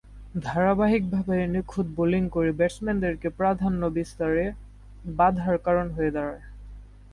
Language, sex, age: Bengali, male, under 19